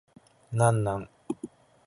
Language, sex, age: Japanese, male, 19-29